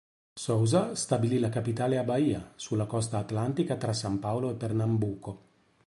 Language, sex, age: Italian, male, 40-49